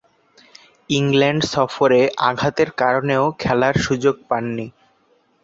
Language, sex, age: Bengali, male, under 19